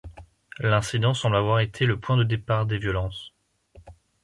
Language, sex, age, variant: French, male, 19-29, Français de métropole